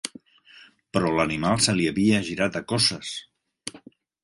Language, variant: Catalan, Central